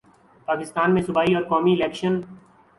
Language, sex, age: Urdu, male, 19-29